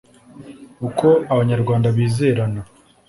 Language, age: Kinyarwanda, 19-29